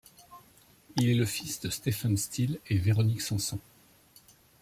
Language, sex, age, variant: French, male, 50-59, Français de métropole